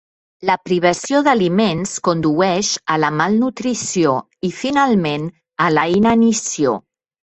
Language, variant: Catalan, Septentrional